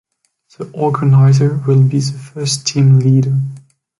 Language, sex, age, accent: English, male, 19-29, United States English